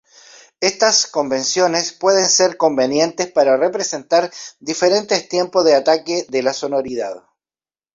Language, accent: Spanish, Chileno: Chile, Cuyo